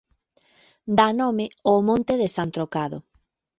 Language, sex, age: Galician, female, 30-39